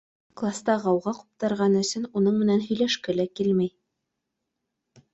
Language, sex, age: Bashkir, female, 30-39